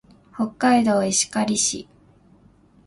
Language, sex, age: Japanese, female, 19-29